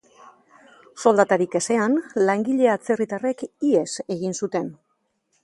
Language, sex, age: Basque, female, 50-59